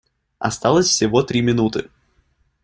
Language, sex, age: Russian, male, 19-29